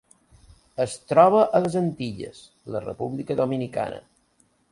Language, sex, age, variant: Catalan, male, 50-59, Balear